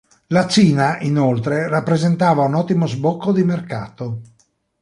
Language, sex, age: Italian, male, 40-49